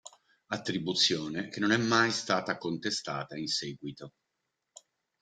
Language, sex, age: Italian, male, 50-59